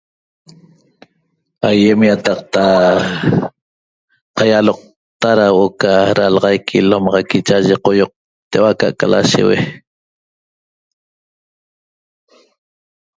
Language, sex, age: Toba, male, 60-69